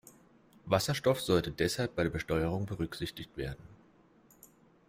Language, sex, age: German, male, 30-39